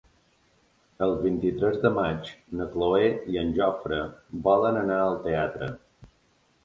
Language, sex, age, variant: Catalan, male, 30-39, Balear